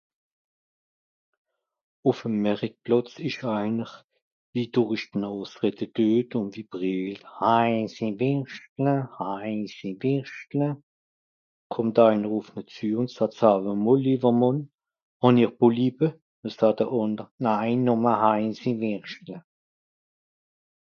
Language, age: Swiss German, 60-69